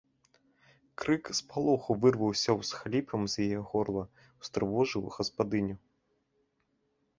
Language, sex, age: Belarusian, male, 30-39